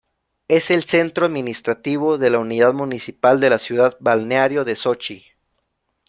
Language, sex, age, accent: Spanish, male, 19-29, México